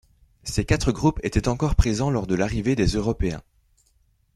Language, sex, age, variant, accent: French, male, 19-29, Français d'Europe, Français de Belgique